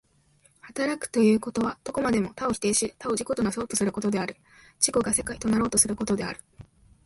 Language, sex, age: Japanese, female, 19-29